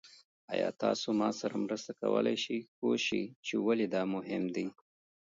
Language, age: Pashto, 40-49